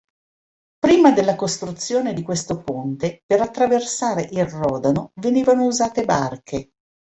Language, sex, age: Italian, female, 50-59